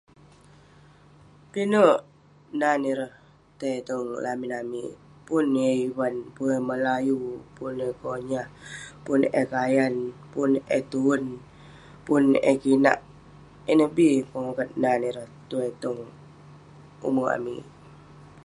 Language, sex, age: Western Penan, female, 30-39